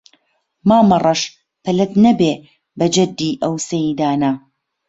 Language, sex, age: Central Kurdish, female, 30-39